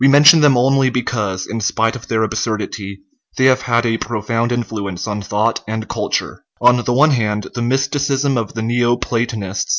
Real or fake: real